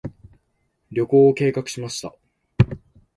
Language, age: Japanese, under 19